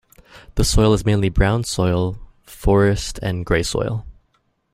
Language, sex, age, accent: English, male, 19-29, Canadian English